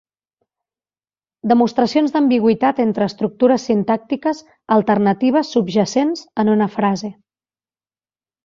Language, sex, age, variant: Catalan, female, 40-49, Central